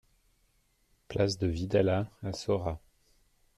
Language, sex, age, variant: French, male, 30-39, Français de métropole